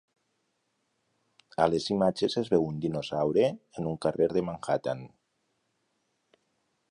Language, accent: Catalan, valencià